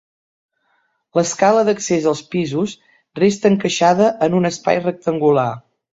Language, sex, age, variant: Catalan, female, 50-59, Central